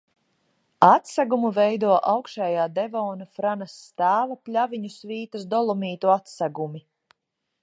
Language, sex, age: Latvian, female, 40-49